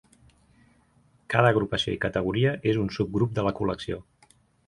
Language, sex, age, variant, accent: Catalan, male, 30-39, Central, tarragoní